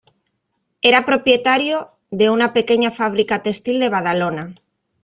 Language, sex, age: Spanish, female, 40-49